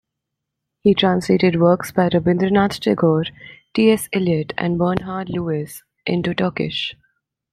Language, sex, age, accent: English, female, 19-29, India and South Asia (India, Pakistan, Sri Lanka)